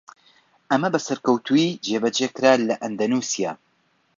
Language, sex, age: Central Kurdish, male, 30-39